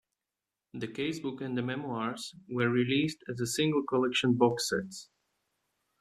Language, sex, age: English, male, 19-29